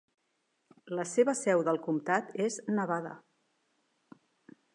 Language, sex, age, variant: Catalan, female, 40-49, Central